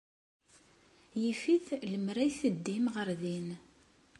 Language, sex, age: Kabyle, female, 30-39